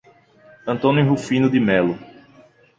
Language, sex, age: Portuguese, male, 19-29